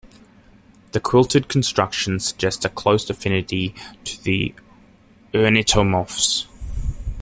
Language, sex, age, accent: English, male, 19-29, Australian English